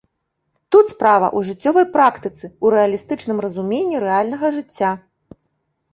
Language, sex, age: Belarusian, female, 30-39